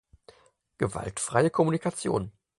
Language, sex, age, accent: German, male, 30-39, Deutschland Deutsch